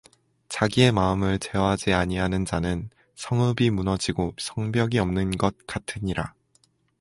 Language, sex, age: Korean, male, 19-29